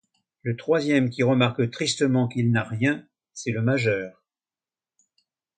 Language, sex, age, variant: French, male, 80-89, Français de métropole